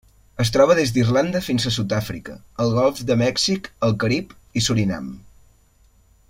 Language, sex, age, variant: Catalan, male, 19-29, Central